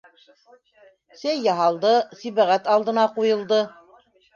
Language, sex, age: Bashkir, female, 60-69